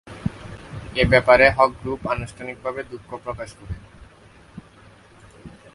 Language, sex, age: Bengali, male, 19-29